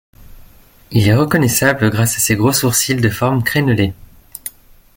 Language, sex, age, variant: French, male, 19-29, Français de métropole